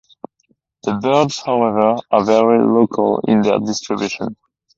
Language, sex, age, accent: English, male, 19-29, United States English